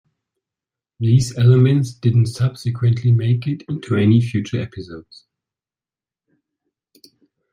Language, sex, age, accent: English, male, 30-39, England English